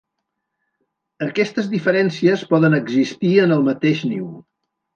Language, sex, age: Catalan, male, 80-89